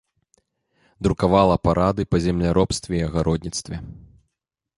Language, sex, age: Belarusian, male, 30-39